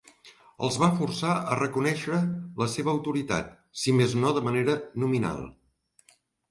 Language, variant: Catalan, Central